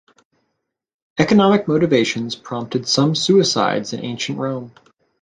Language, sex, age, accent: English, male, 30-39, United States English